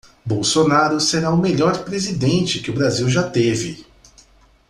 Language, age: Portuguese, 30-39